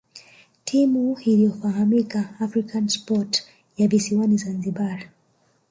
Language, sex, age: Swahili, female, 19-29